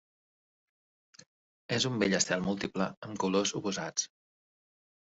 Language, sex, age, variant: Catalan, male, 40-49, Central